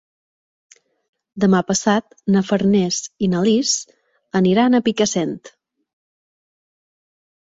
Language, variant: Catalan, Balear